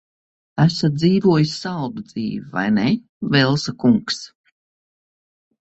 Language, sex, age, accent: Latvian, female, 50-59, Vidzemes